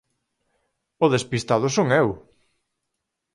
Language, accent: Galician, Normativo (estándar)